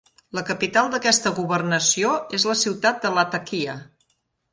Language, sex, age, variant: Catalan, female, 40-49, Central